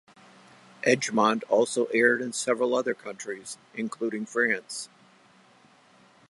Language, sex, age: English, male, 70-79